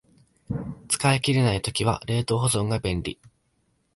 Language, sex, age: Japanese, male, 19-29